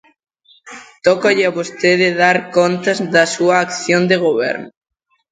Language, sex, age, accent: Galician, female, 40-49, Central (gheada)